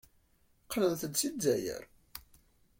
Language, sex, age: Kabyle, male, 19-29